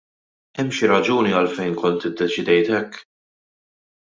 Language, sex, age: Maltese, male, 19-29